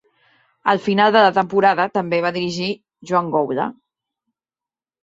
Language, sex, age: Catalan, female, 30-39